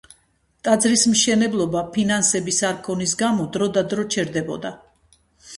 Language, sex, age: Georgian, female, 60-69